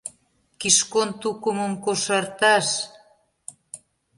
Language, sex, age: Mari, female, 60-69